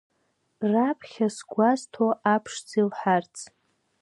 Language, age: Abkhazian, under 19